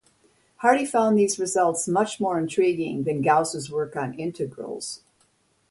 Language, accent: English, United States English